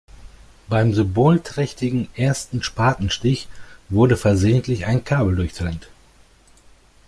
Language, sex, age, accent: German, male, 40-49, Deutschland Deutsch